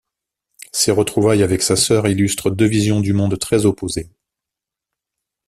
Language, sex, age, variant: French, male, 40-49, Français de métropole